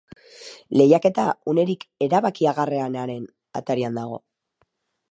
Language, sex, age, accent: Basque, female, 30-39, Mendebalekoa (Araba, Bizkaia, Gipuzkoako mendebaleko herri batzuk)